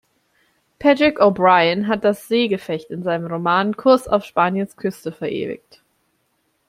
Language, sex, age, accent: German, female, under 19, Deutschland Deutsch